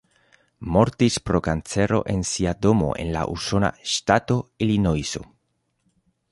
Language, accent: Esperanto, Internacia